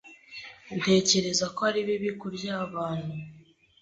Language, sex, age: Kinyarwanda, female, 19-29